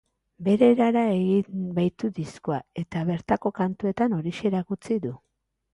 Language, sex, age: Basque, female, 40-49